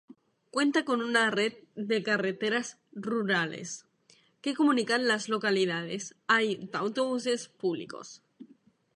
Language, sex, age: Spanish, female, 19-29